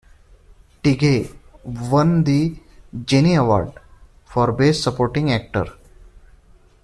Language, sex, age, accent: English, male, 19-29, India and South Asia (India, Pakistan, Sri Lanka)